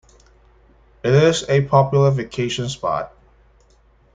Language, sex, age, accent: English, male, 19-29, Hong Kong English